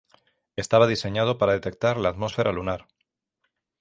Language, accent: Spanish, España: Centro-Sur peninsular (Madrid, Toledo, Castilla-La Mancha); España: Sur peninsular (Andalucia, Extremadura, Murcia)